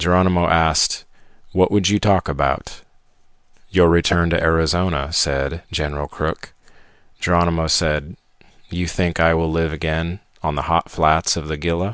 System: none